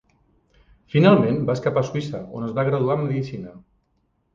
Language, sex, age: Catalan, male, 50-59